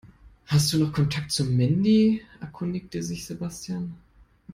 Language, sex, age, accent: German, male, 19-29, Deutschland Deutsch